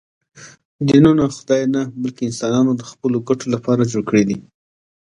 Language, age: Pashto, 40-49